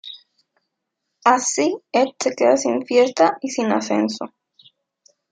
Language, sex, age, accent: Spanish, female, 19-29, México